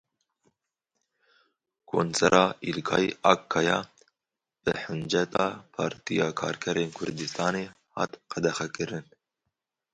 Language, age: Kurdish, 19-29